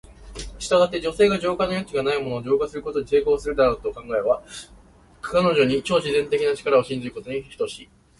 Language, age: Japanese, 19-29